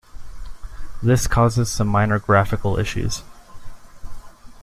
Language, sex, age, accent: English, male, 19-29, United States English